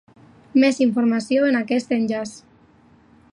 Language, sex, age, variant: Catalan, female, under 19, Alacantí